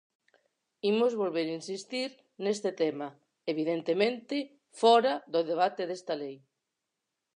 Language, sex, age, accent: Galician, female, 40-49, Normativo (estándar)